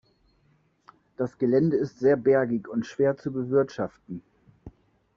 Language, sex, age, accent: German, male, 30-39, Deutschland Deutsch